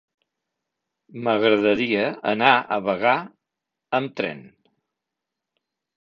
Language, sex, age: Catalan, male, 60-69